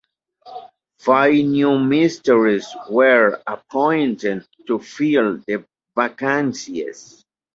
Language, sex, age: English, male, 30-39